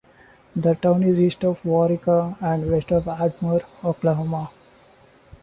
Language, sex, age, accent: English, male, 19-29, India and South Asia (India, Pakistan, Sri Lanka)